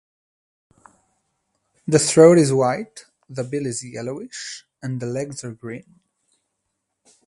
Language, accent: English, Israeli